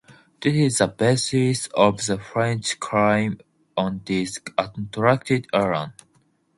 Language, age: English, 19-29